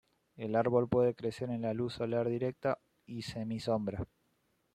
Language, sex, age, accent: Spanish, male, 19-29, Rioplatense: Argentina, Uruguay, este de Bolivia, Paraguay